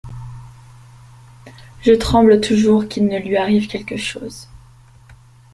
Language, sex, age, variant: French, female, under 19, Français de métropole